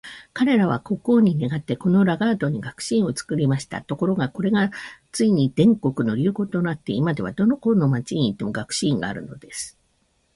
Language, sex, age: Japanese, female, 50-59